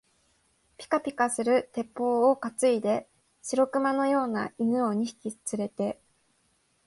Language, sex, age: Japanese, female, 19-29